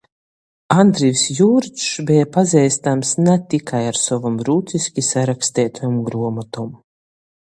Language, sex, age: Latgalian, female, 30-39